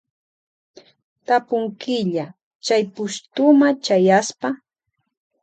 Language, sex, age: Loja Highland Quichua, female, 40-49